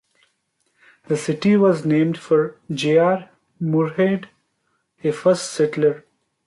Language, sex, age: English, male, 19-29